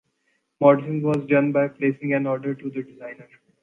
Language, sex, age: English, male, 19-29